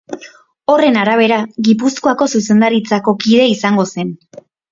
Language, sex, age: Basque, female, 19-29